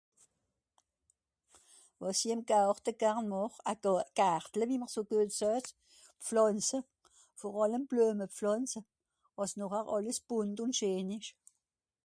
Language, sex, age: Swiss German, female, 60-69